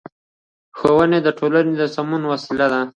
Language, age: Pashto, under 19